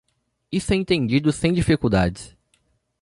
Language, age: Portuguese, 19-29